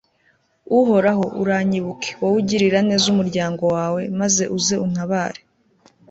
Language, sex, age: Kinyarwanda, female, 19-29